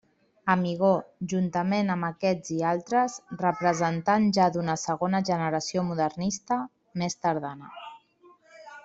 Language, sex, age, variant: Catalan, female, 40-49, Central